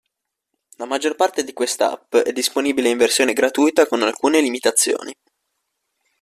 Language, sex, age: Italian, male, 19-29